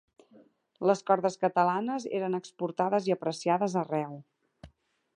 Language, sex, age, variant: Catalan, female, 40-49, Central